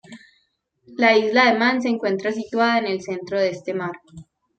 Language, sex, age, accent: Spanish, female, 30-39, Andino-Pacífico: Colombia, Perú, Ecuador, oeste de Bolivia y Venezuela andina